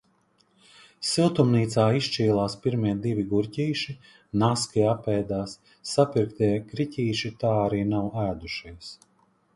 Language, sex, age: Latvian, male, 40-49